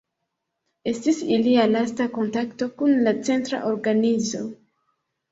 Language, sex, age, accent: Esperanto, female, 19-29, Internacia